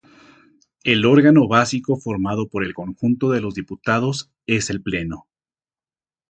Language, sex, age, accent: Spanish, male, 50-59, México